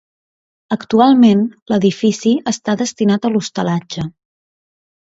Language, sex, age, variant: Catalan, female, 19-29, Central